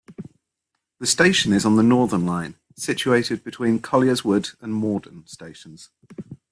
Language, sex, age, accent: English, male, 30-39, England English